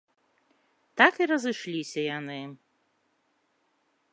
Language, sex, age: Belarusian, female, 30-39